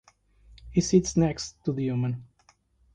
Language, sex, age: English, male, 30-39